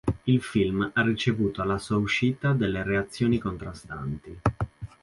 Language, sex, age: Italian, male, 19-29